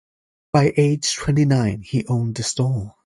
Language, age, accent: English, 19-29, United States English